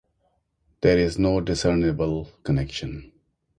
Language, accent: English, India and South Asia (India, Pakistan, Sri Lanka)